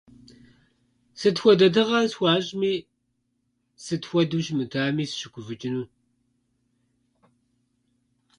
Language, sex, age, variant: Kabardian, male, 50-59, Адыгэбзэ (Къэбэрдей, Кирил, псоми зэдай)